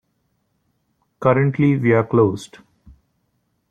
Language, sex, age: English, male, 19-29